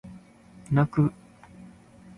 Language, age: Japanese, 19-29